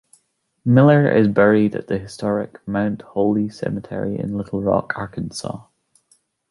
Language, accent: English, Scottish English